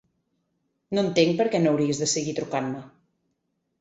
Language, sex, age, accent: Catalan, female, 30-39, Garrotxi